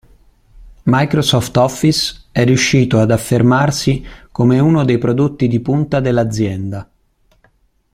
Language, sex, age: Italian, male, 40-49